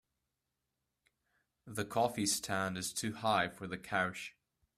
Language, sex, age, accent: English, male, 19-29, England English